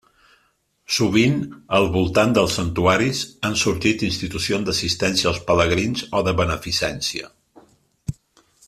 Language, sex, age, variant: Catalan, male, 50-59, Central